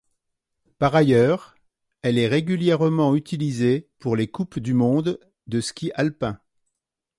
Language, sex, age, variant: French, male, 60-69, Français de métropole